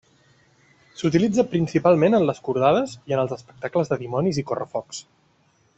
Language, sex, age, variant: Catalan, male, 30-39, Central